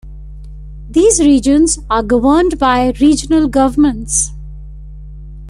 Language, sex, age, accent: English, female, 50-59, India and South Asia (India, Pakistan, Sri Lanka)